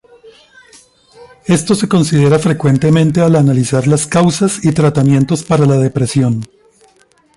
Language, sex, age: Spanish, male, 50-59